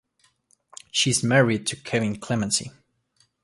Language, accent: English, United States English